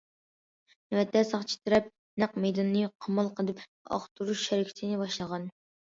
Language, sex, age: Uyghur, female, under 19